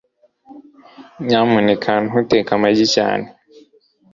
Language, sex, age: Kinyarwanda, male, 19-29